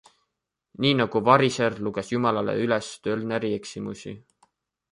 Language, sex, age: Estonian, male, 19-29